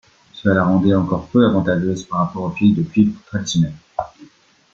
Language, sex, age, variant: French, male, 19-29, Français de métropole